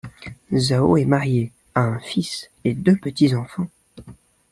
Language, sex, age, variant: French, male, under 19, Français de métropole